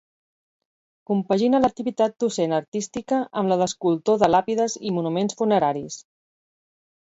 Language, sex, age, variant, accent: Catalan, female, 40-49, Central, central